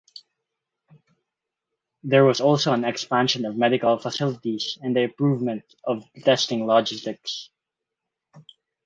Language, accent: English, Filipino